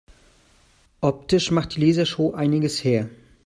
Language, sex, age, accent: German, male, 30-39, Deutschland Deutsch